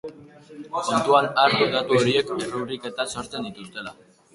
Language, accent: Basque, Erdialdekoa edo Nafarra (Gipuzkoa, Nafarroa)